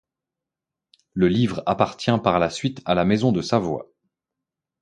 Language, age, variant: French, 30-39, Français de métropole